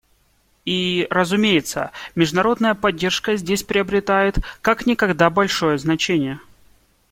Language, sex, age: Russian, male, 19-29